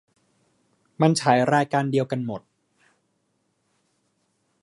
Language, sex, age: Thai, male, 19-29